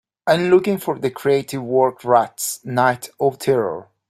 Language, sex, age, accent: English, male, 30-39, Irish English